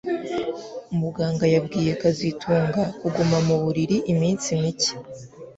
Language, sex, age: Kinyarwanda, female, under 19